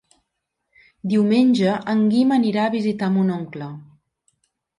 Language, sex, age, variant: Catalan, female, 50-59, Central